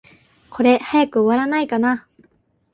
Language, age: Japanese, 19-29